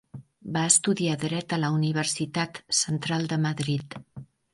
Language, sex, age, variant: Catalan, female, 50-59, Septentrional